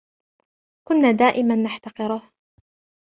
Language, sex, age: Arabic, female, 19-29